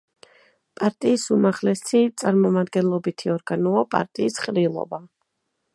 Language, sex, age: Georgian, female, 30-39